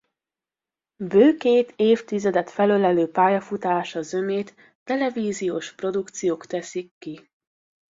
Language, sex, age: Hungarian, female, 19-29